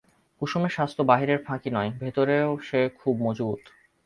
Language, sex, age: Bengali, male, 19-29